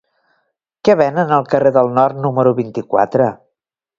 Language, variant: Catalan, Septentrional